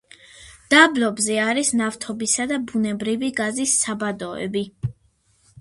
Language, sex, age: Georgian, female, under 19